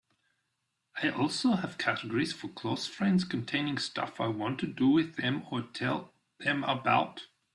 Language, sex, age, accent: English, male, 50-59, Australian English